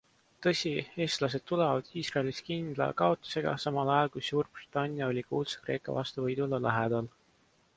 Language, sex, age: Estonian, male, 19-29